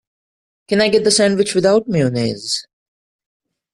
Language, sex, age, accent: English, male, 19-29, India and South Asia (India, Pakistan, Sri Lanka)